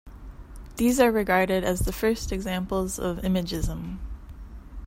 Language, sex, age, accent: English, female, 30-39, United States English